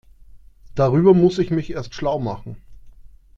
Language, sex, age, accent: German, male, 30-39, Österreichisches Deutsch